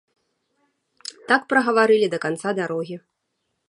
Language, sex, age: Belarusian, female, 30-39